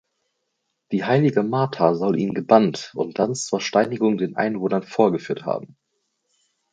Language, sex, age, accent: German, female, under 19, Deutschland Deutsch